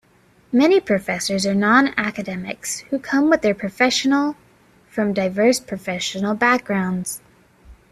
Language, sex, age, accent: English, female, 19-29, United States English